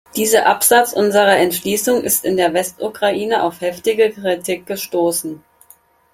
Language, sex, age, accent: German, female, 19-29, Deutschland Deutsch